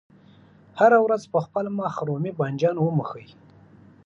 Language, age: Pashto, 30-39